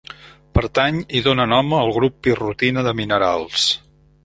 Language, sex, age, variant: Catalan, male, 50-59, Central